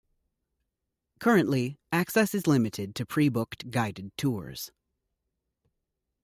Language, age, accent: English, 30-39, United States English